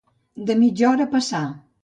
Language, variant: Catalan, Central